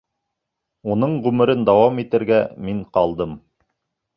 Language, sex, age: Bashkir, male, 30-39